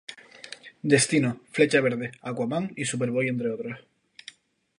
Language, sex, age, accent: Spanish, male, 19-29, España: Islas Canarias